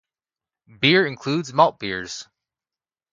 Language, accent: English, United States English